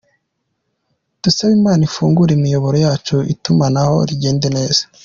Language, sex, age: Kinyarwanda, male, 19-29